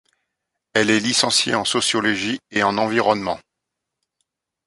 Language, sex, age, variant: French, male, 40-49, Français de métropole